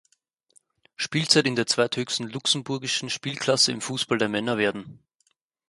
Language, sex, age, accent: German, male, 19-29, Österreichisches Deutsch